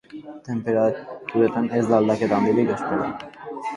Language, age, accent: Basque, under 19, Mendebalekoa (Araba, Bizkaia, Gipuzkoako mendebaleko herri batzuk)